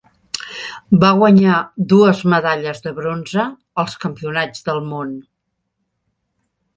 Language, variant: Catalan, Central